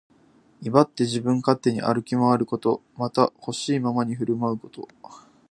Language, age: Japanese, 19-29